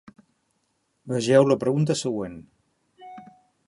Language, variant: Catalan, Central